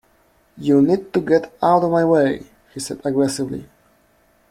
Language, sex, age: English, male, 30-39